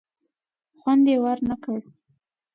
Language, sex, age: Pashto, female, 19-29